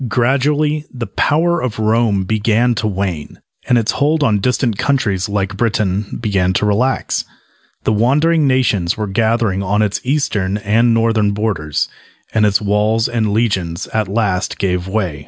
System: none